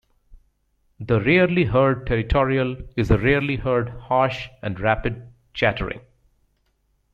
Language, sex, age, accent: English, male, 40-49, United States English